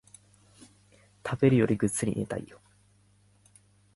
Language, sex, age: Japanese, male, 19-29